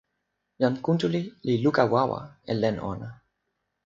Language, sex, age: Toki Pona, male, 19-29